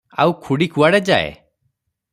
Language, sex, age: Odia, male, 30-39